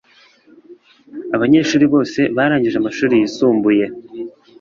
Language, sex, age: Kinyarwanda, male, under 19